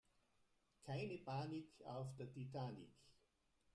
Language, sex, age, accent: German, male, 70-79, Österreichisches Deutsch